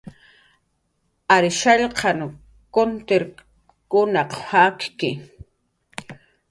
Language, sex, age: Jaqaru, female, 40-49